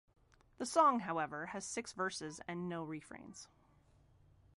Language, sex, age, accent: English, female, 30-39, United States English